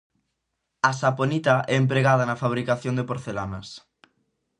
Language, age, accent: Galician, 19-29, Atlántico (seseo e gheada)